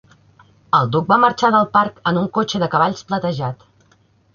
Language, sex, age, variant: Catalan, female, 30-39, Central